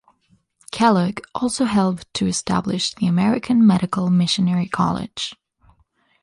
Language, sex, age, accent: English, female, 19-29, United States English